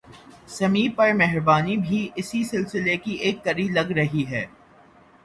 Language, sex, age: Urdu, male, 19-29